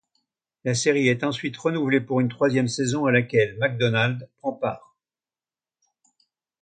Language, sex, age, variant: French, male, 80-89, Français de métropole